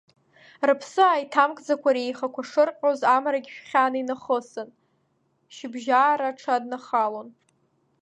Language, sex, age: Abkhazian, female, under 19